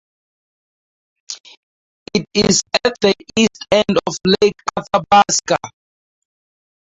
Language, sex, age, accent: English, male, 19-29, Southern African (South Africa, Zimbabwe, Namibia)